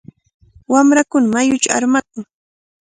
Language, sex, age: Cajatambo North Lima Quechua, female, 30-39